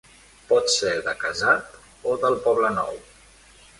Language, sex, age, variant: Catalan, male, 19-29, Central